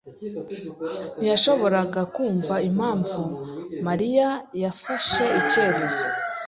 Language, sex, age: Kinyarwanda, female, 19-29